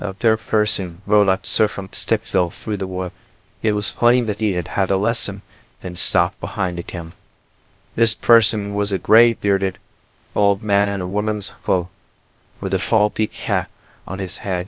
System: TTS, VITS